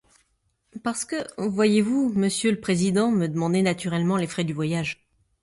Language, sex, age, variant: French, female, 30-39, Français de métropole